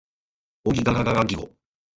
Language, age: Japanese, 40-49